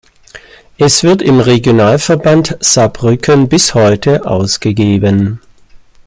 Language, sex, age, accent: German, male, 50-59, Deutschland Deutsch